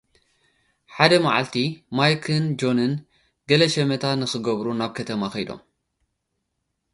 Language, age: Tigrinya, 19-29